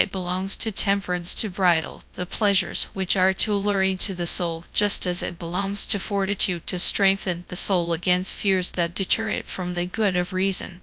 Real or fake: fake